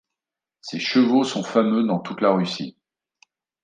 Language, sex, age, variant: French, male, 40-49, Français de métropole